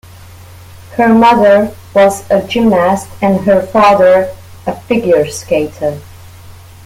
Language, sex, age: English, female, 30-39